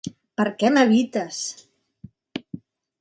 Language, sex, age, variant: Catalan, female, 60-69, Central